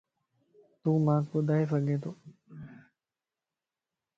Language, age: Lasi, 19-29